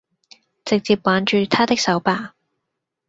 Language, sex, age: Cantonese, female, 19-29